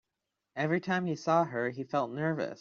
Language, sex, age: English, male, 19-29